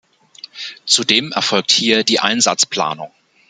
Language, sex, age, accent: German, male, 40-49, Deutschland Deutsch